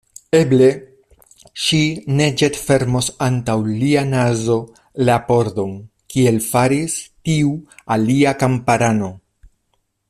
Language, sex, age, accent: Esperanto, male, 40-49, Internacia